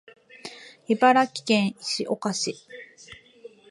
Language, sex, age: Japanese, female, 30-39